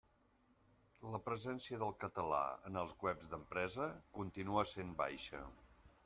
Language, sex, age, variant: Catalan, male, 50-59, Central